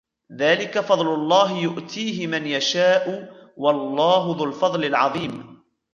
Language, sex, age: Arabic, male, 19-29